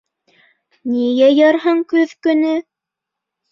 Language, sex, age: Bashkir, female, under 19